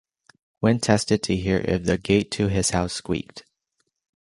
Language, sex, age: English, male, 19-29